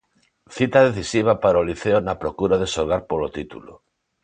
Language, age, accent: Galician, 40-49, Neofalante